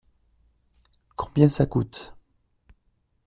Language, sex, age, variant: French, male, 30-39, Français de métropole